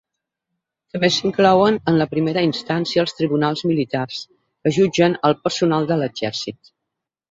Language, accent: Catalan, balear; central